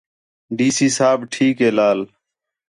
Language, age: Khetrani, 19-29